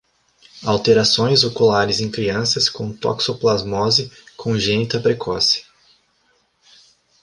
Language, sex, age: Portuguese, male, 19-29